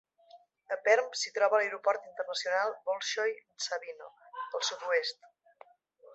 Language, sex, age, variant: Catalan, female, 30-39, Central